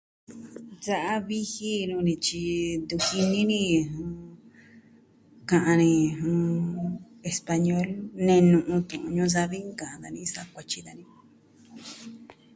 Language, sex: Southwestern Tlaxiaco Mixtec, female